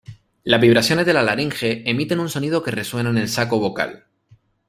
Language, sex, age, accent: Spanish, male, 19-29, España: Islas Canarias